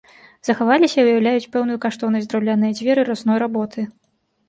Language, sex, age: Belarusian, female, 30-39